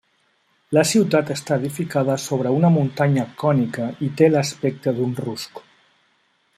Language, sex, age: Catalan, male, 40-49